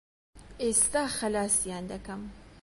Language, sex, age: Central Kurdish, female, 19-29